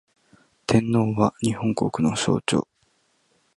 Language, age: Japanese, 19-29